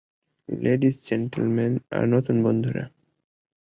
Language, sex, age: Bengali, male, under 19